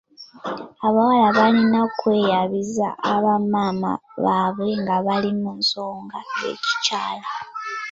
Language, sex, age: Ganda, female, under 19